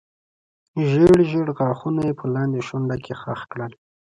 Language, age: Pashto, 19-29